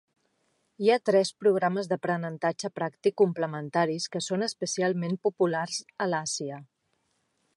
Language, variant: Catalan, Central